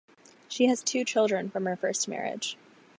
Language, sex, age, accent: English, female, under 19, United States English